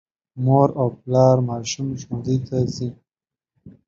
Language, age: Pashto, 19-29